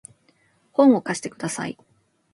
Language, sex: Japanese, female